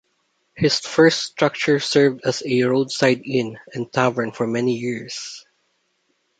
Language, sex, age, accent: English, male, 30-39, Filipino